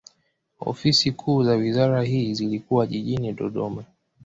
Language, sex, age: Swahili, male, 19-29